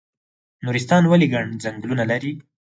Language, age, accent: Pashto, 19-29, پکتیا ولایت، احمدزی